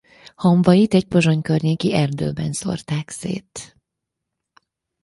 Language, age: Hungarian, 50-59